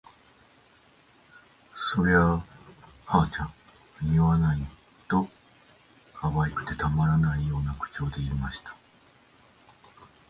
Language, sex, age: Japanese, male, 50-59